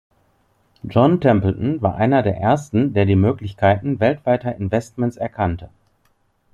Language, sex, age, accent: German, male, 30-39, Deutschland Deutsch